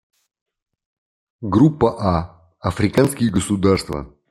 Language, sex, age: Russian, male, 50-59